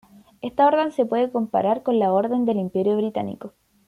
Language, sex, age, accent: Spanish, female, under 19, Chileno: Chile, Cuyo